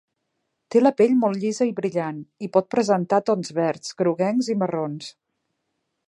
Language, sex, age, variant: Catalan, female, 40-49, Central